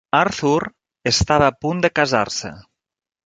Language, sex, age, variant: Catalan, male, 30-39, Nord-Occidental